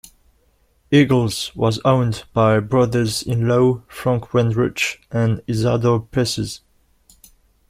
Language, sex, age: English, male, 19-29